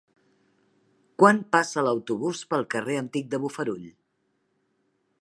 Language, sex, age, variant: Catalan, female, 50-59, Central